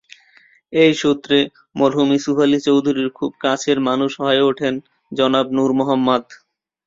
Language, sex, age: Bengali, male, 19-29